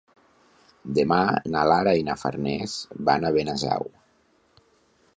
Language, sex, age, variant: Catalan, male, 40-49, Nord-Occidental